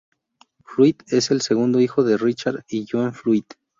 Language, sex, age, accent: Spanish, male, 19-29, México